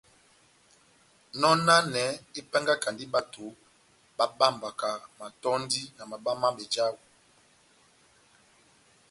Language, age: Batanga, 50-59